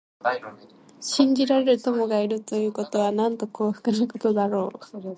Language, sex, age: Japanese, female, 19-29